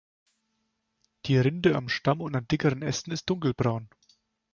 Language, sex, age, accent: German, male, 19-29, Deutschland Deutsch